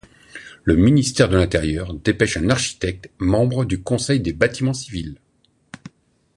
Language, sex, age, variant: French, male, 40-49, Français de métropole